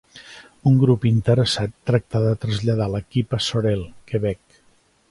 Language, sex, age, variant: Catalan, male, 60-69, Central